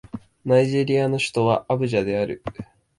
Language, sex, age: Japanese, male, 19-29